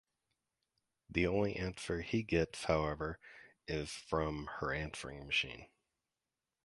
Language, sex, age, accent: English, male, 40-49, United States English